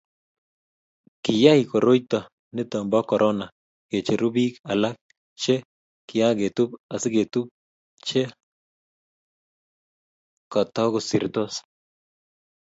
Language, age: Kalenjin, 19-29